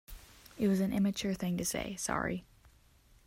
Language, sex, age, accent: English, female, under 19, United States English